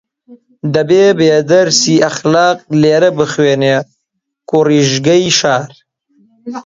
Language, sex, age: Central Kurdish, male, 19-29